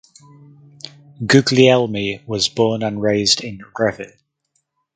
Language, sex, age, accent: English, male, 30-39, England English